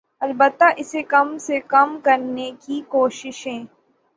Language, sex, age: Urdu, female, 19-29